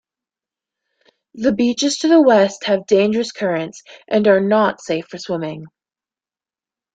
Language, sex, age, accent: English, female, under 19, United States English